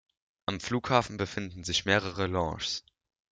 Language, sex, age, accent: German, male, under 19, Deutschland Deutsch